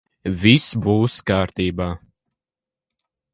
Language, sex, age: Latvian, male, under 19